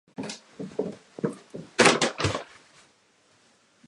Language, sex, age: Japanese, male, 19-29